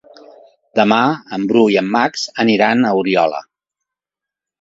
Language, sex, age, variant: Catalan, male, 50-59, Central